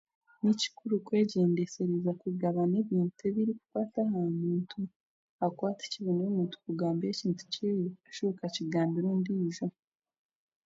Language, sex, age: Chiga, female, 19-29